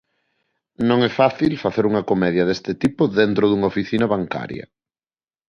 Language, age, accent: Galician, 30-39, Normativo (estándar)